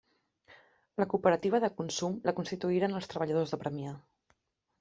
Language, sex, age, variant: Catalan, female, 30-39, Central